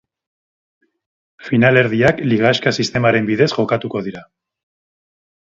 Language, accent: Basque, Erdialdekoa edo Nafarra (Gipuzkoa, Nafarroa)